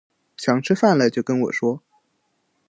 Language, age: Chinese, under 19